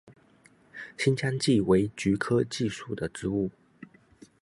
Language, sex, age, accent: Chinese, male, 19-29, 出生地：福建省